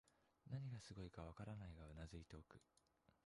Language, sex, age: Japanese, male, 19-29